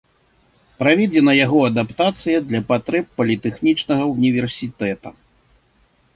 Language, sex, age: Belarusian, male, 50-59